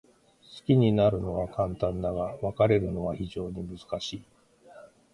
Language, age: Japanese, 50-59